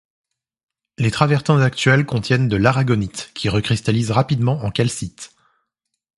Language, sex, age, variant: French, male, 30-39, Français de métropole